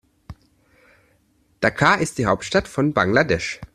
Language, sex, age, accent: German, male, 30-39, Deutschland Deutsch